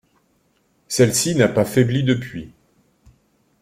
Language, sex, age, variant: French, male, 50-59, Français de métropole